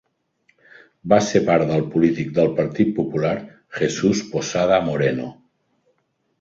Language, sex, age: Catalan, male, 50-59